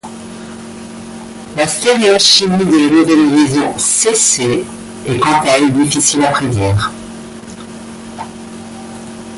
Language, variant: French, Français de métropole